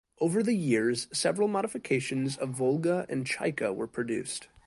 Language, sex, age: English, male, 19-29